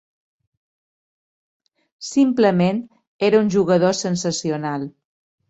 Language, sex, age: Catalan, female, 50-59